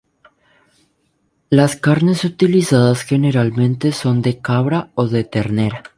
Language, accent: Spanish, Caribe: Cuba, Venezuela, Puerto Rico, República Dominicana, Panamá, Colombia caribeña, México caribeño, Costa del golfo de México